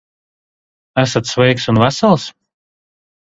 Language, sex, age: Latvian, male, 40-49